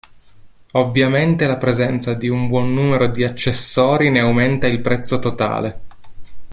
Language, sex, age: Italian, male, 30-39